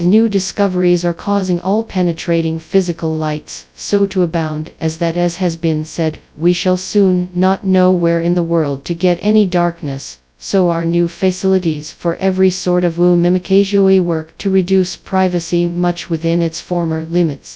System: TTS, FastPitch